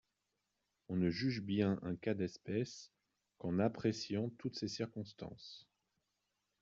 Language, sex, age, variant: French, male, 30-39, Français de métropole